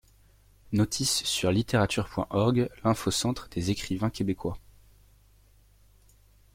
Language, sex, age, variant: French, male, 19-29, Français de métropole